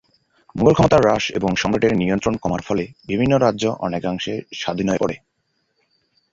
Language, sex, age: Bengali, male, 19-29